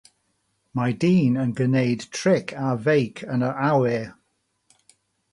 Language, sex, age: Welsh, male, 60-69